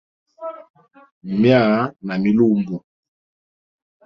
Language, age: Hemba, 40-49